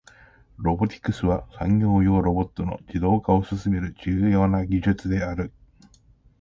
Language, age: Japanese, 40-49